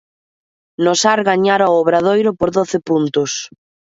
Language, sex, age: Galician, female, 30-39